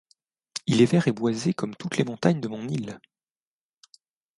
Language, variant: French, Français de métropole